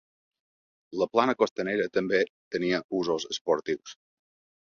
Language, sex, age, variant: Catalan, male, 50-59, Balear